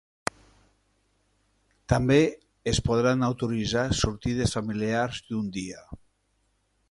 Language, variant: Catalan, Nord-Occidental